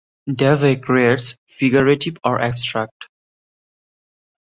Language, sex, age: English, male, 19-29